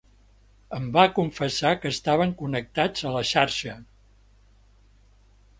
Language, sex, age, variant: Catalan, male, 70-79, Central